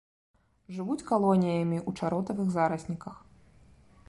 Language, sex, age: Belarusian, female, 30-39